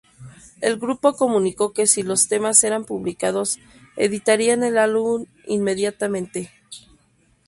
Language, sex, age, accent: Spanish, female, 30-39, México